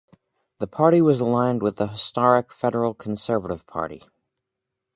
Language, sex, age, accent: English, male, 19-29, United States English